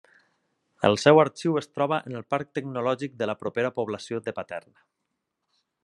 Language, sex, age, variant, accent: Catalan, male, 30-39, Valencià meridional, valencià